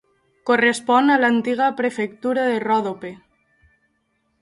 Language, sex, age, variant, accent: Catalan, female, 19-29, Valencià meridional, valencià